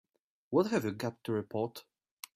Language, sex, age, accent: English, male, 19-29, England English